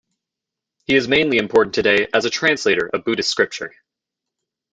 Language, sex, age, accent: English, male, 19-29, United States English